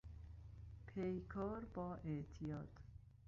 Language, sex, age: Persian, female, 40-49